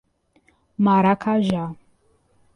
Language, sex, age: Portuguese, female, 19-29